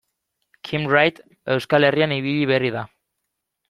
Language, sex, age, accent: Basque, male, 19-29, Mendebalekoa (Araba, Bizkaia, Gipuzkoako mendebaleko herri batzuk)